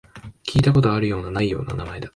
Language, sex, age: Japanese, male, under 19